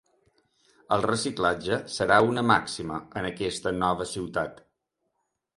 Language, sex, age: Catalan, male, 40-49